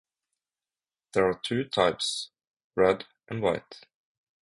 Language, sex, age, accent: English, male, 19-29, United States English; England English